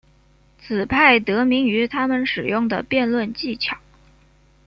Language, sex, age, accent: Chinese, female, 19-29, 出生地：江西省